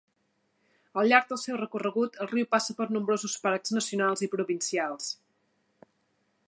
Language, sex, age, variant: Catalan, female, 40-49, Central